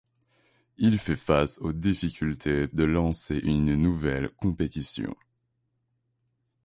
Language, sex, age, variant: French, male, 19-29, Français de métropole